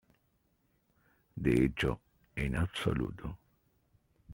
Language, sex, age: Spanish, male, 30-39